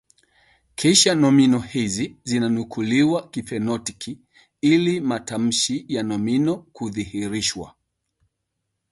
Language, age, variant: Swahili, 40-49, Kiswahili Sanifu (EA)